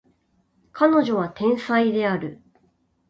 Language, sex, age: Japanese, female, 30-39